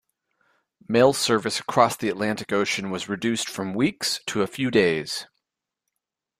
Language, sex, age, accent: English, male, 19-29, United States English